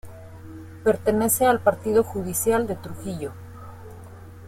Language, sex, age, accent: Spanish, female, 30-39, México